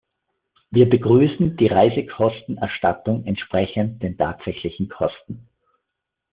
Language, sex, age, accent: German, male, 50-59, Österreichisches Deutsch